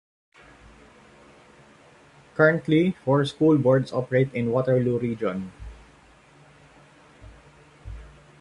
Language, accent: English, Filipino